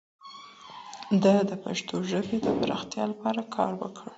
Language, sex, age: Pashto, female, 19-29